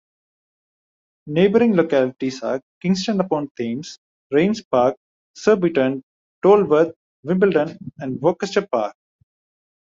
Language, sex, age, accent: English, male, 19-29, India and South Asia (India, Pakistan, Sri Lanka)